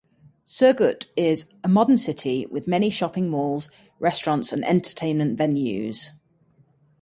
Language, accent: English, England English